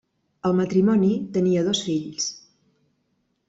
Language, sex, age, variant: Catalan, female, 50-59, Central